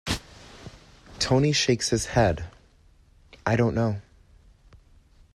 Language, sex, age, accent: English, male, 19-29, United States English